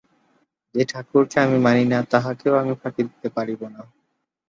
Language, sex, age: Bengali, male, 19-29